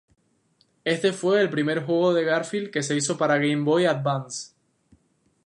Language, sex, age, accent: Spanish, male, 19-29, España: Islas Canarias